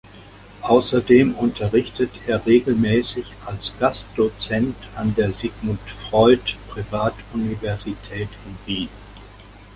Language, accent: German, Deutschland Deutsch